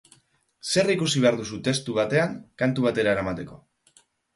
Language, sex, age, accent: Basque, male, 30-39, Mendebalekoa (Araba, Bizkaia, Gipuzkoako mendebaleko herri batzuk)